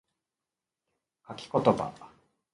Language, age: Japanese, 19-29